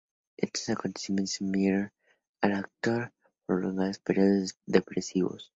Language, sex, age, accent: Spanish, male, under 19, México